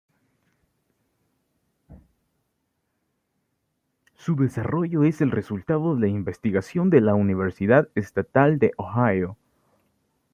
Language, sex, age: Spanish, male, 19-29